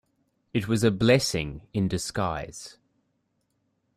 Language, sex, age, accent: English, male, 19-29, Australian English